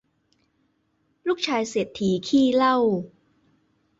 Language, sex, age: Thai, female, 19-29